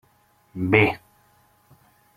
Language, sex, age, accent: Catalan, male, 19-29, valencià